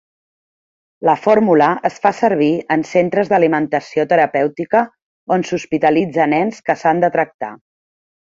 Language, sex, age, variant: Catalan, female, 40-49, Central